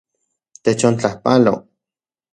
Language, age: Central Puebla Nahuatl, 30-39